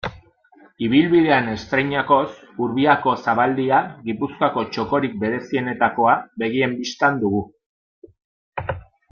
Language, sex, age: Basque, male, 30-39